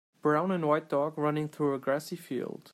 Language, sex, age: English, male, 30-39